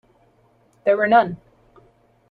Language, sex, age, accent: English, female, 30-39, United States English